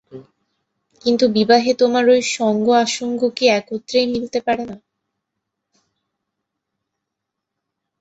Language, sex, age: Bengali, male, 19-29